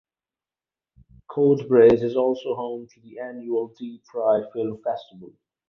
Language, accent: English, England English